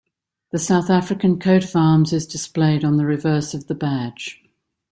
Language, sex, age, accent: English, female, 60-69, Australian English